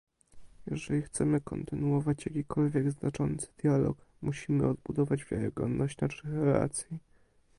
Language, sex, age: Polish, male, under 19